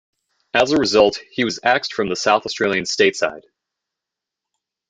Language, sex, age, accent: English, male, 19-29, United States English